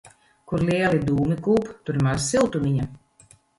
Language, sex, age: Latvian, female, 50-59